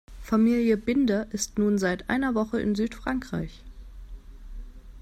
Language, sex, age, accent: German, female, 19-29, Deutschland Deutsch